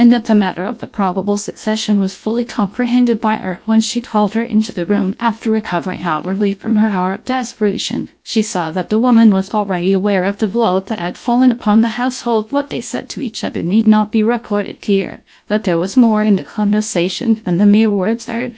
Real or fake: fake